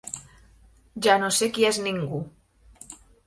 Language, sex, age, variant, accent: Catalan, female, 30-39, Central, nord-oriental; Empordanès